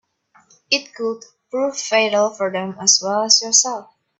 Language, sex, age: English, female, under 19